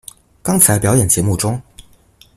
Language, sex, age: Chinese, male, under 19